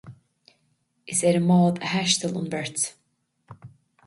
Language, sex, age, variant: Irish, female, 30-39, Gaeilge Chonnacht